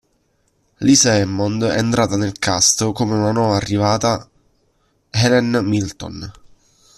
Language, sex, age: Italian, male, 19-29